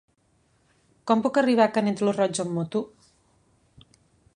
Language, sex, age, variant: Catalan, female, 19-29, Central